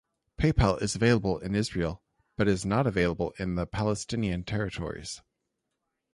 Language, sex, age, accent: English, male, 30-39, United States English